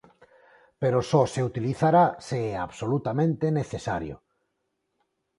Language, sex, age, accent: Galician, male, 40-49, Normativo (estándar); Neofalante